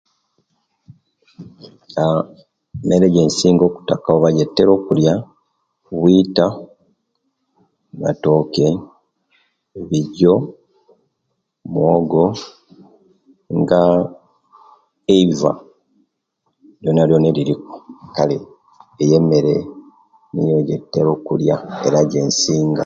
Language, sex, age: Kenyi, male, 40-49